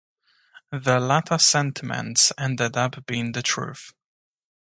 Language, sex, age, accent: English, male, 19-29, England English